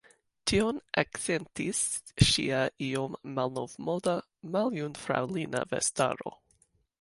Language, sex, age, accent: Esperanto, female, 30-39, Internacia